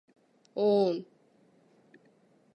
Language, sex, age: Japanese, female, 19-29